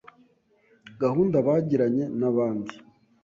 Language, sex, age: Kinyarwanda, male, 19-29